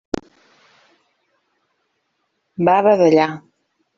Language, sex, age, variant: Catalan, female, 40-49, Central